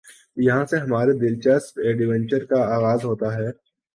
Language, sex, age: Urdu, male, 19-29